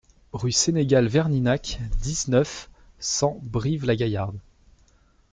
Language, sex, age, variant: French, male, 19-29, Français de métropole